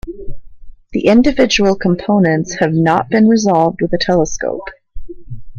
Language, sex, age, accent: English, female, 30-39, United States English